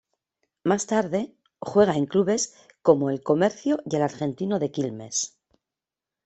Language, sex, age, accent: Spanish, female, 50-59, España: Norte peninsular (Asturias, Castilla y León, Cantabria, País Vasco, Navarra, Aragón, La Rioja, Guadalajara, Cuenca)